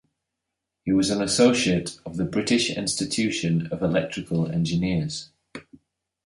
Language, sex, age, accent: English, male, 30-39, England English